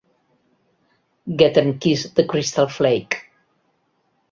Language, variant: Catalan, Central